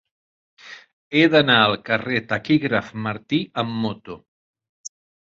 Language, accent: Catalan, Lleida